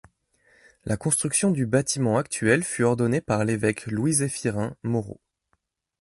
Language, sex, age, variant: French, male, 30-39, Français de métropole